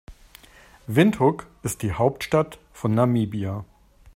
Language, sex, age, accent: German, male, 50-59, Deutschland Deutsch